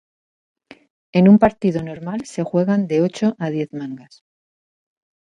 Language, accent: Spanish, España: Centro-Sur peninsular (Madrid, Toledo, Castilla-La Mancha)